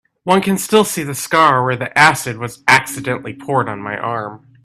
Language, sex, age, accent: English, male, 19-29, United States English